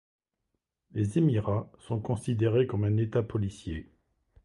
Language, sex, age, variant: French, male, 50-59, Français de métropole